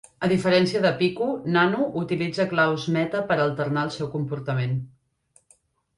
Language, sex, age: Catalan, female, 30-39